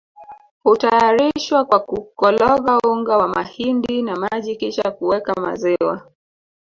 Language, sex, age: Swahili, female, 30-39